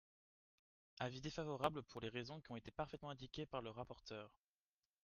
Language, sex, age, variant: French, male, 19-29, Français de métropole